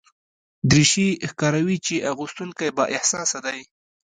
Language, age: Pashto, 19-29